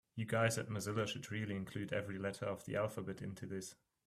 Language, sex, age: English, male, 19-29